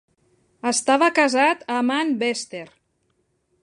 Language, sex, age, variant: Catalan, female, 40-49, Central